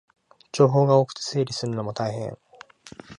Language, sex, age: Japanese, male, 19-29